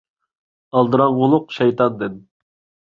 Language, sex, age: Uyghur, male, 19-29